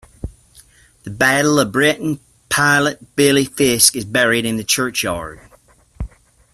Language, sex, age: English, male, 40-49